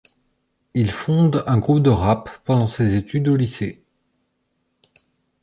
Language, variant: French, Français de métropole